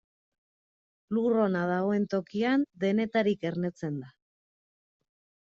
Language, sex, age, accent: Basque, female, 30-39, Erdialdekoa edo Nafarra (Gipuzkoa, Nafarroa)